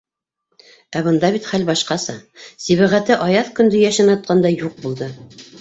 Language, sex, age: Bashkir, female, 60-69